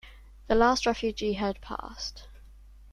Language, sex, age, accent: English, female, under 19, England English